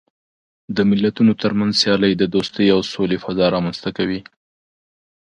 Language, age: Pashto, 30-39